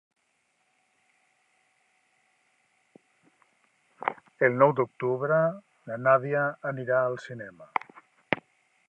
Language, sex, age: Catalan, male, 60-69